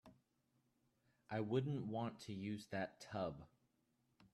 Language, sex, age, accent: English, male, 30-39, United States English